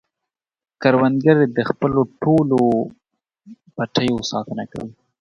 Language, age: Pashto, 19-29